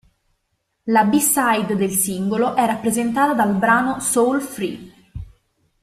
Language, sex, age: Italian, female, 30-39